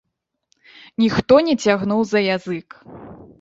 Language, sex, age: Belarusian, female, 19-29